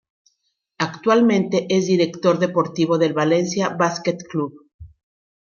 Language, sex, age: Spanish, female, 50-59